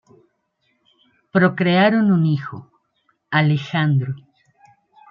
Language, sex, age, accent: Spanish, female, 50-59, México